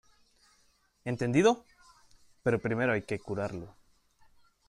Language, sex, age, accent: Spanish, male, 19-29, América central